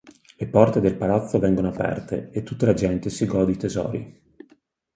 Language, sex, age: Italian, male, 40-49